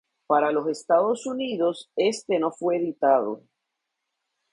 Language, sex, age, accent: Spanish, female, 50-59, Caribe: Cuba, Venezuela, Puerto Rico, República Dominicana, Panamá, Colombia caribeña, México caribeño, Costa del golfo de México